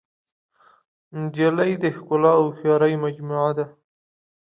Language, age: Pashto, 30-39